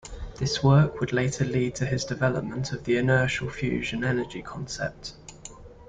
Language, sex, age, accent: English, male, 19-29, England English